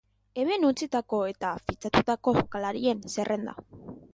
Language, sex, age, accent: Basque, female, 19-29, Mendebalekoa (Araba, Bizkaia, Gipuzkoako mendebaleko herri batzuk)